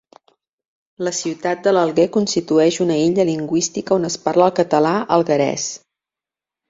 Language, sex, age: Catalan, female, 40-49